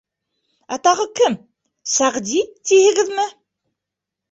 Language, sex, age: Bashkir, female, 30-39